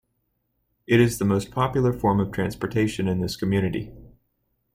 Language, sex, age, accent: English, male, 19-29, United States English